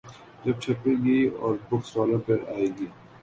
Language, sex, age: Urdu, male, 19-29